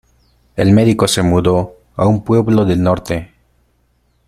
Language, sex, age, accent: Spanish, male, 19-29, Andino-Pacífico: Colombia, Perú, Ecuador, oeste de Bolivia y Venezuela andina